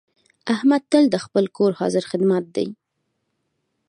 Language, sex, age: Pashto, female, 19-29